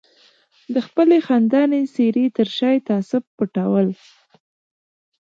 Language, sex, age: Pashto, female, 19-29